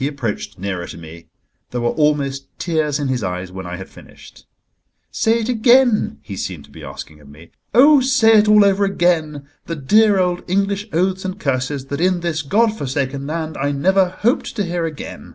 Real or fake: real